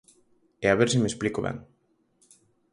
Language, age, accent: Galician, 19-29, Oriental (común en zona oriental)